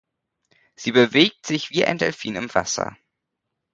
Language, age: German, 19-29